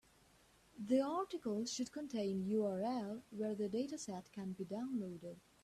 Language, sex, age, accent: English, female, 19-29, England English